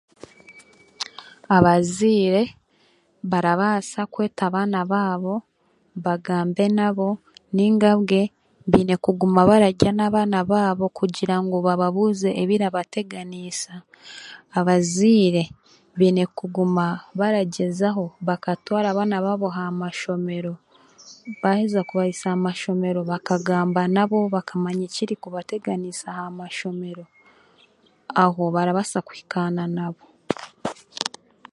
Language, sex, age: Chiga, female, 19-29